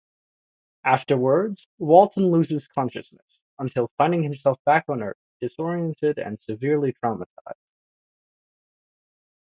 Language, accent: English, United States English